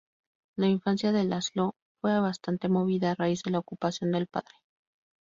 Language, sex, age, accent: Spanish, female, 30-39, México